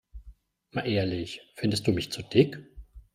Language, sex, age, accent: German, male, 40-49, Deutschland Deutsch